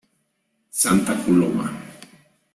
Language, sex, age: Spanish, male, 40-49